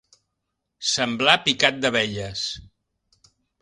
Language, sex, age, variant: Catalan, male, 50-59, Central